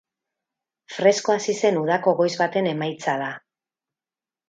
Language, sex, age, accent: Basque, female, 50-59, Mendebalekoa (Araba, Bizkaia, Gipuzkoako mendebaleko herri batzuk)